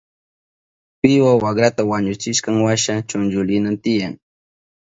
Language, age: Southern Pastaza Quechua, 30-39